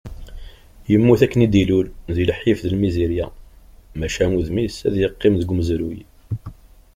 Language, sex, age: Kabyle, male, 40-49